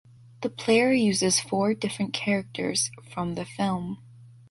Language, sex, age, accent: English, female, under 19, United States English